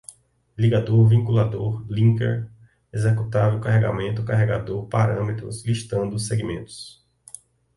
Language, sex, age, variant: Portuguese, male, 30-39, Portuguese (Brasil)